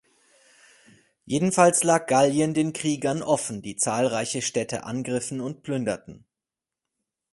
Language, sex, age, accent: German, male, 40-49, Deutschland Deutsch